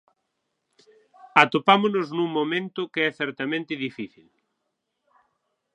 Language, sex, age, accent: Galician, male, 19-29, Central (gheada)